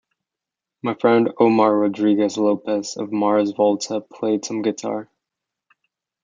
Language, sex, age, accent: English, male, 19-29, United States English